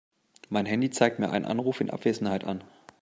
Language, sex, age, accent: German, male, 19-29, Deutschland Deutsch